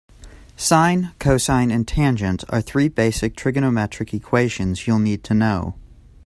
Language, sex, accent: English, male, United States English